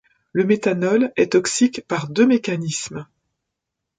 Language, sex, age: French, female, 50-59